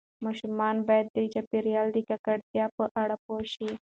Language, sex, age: Pashto, female, 19-29